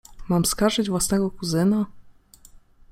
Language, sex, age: Polish, female, 19-29